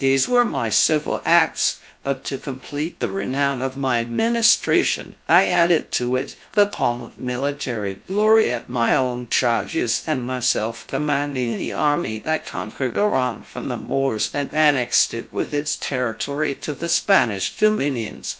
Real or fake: fake